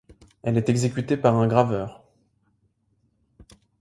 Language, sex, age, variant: French, male, 19-29, Français de métropole